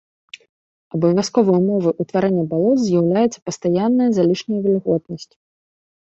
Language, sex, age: Belarusian, female, 19-29